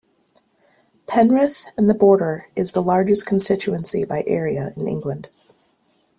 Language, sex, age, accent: English, female, 30-39, United States English